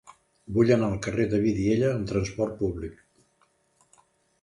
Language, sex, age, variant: Catalan, male, 70-79, Central